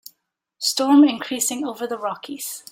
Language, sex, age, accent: English, female, 19-29, Canadian English